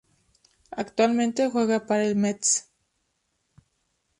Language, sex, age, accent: Spanish, female, 19-29, México